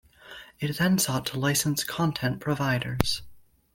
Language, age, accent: English, under 19, United States English